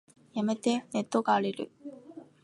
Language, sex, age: Japanese, female, 19-29